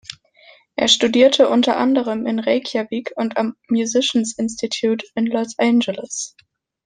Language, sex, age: German, female, 19-29